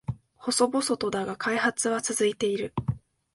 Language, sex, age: Japanese, female, under 19